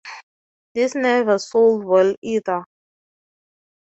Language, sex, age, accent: English, female, 19-29, Southern African (South Africa, Zimbabwe, Namibia)